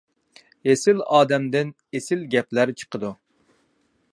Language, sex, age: Uyghur, male, 30-39